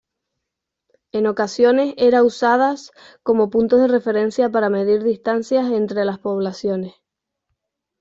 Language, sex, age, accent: Spanish, female, under 19, España: Islas Canarias